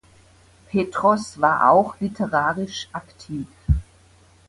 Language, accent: German, Deutschland Deutsch